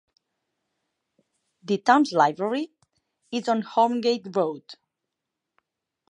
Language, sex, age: English, female, 40-49